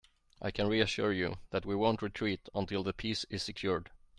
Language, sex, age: English, male, 40-49